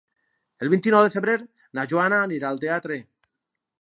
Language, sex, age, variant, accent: Catalan, male, 50-59, Valencià meridional, valencià